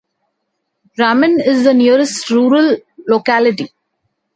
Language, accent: English, India and South Asia (India, Pakistan, Sri Lanka)